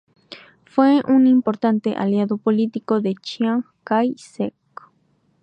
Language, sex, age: Spanish, female, 19-29